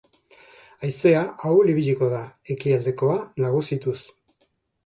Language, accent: Basque, Mendebalekoa (Araba, Bizkaia, Gipuzkoako mendebaleko herri batzuk)